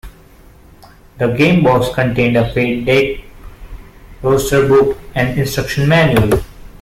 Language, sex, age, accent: English, male, 19-29, India and South Asia (India, Pakistan, Sri Lanka)